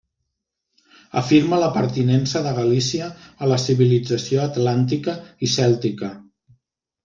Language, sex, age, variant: Catalan, male, 50-59, Central